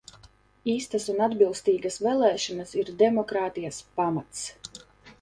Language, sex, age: Latvian, female, 19-29